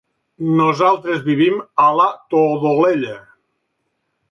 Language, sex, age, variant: Catalan, male, 70-79, Nord-Occidental